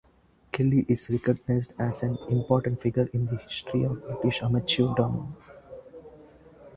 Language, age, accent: English, 19-29, India and South Asia (India, Pakistan, Sri Lanka)